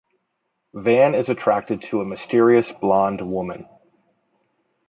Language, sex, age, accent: English, male, 40-49, United States English